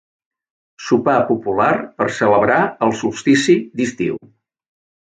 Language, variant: Catalan, Central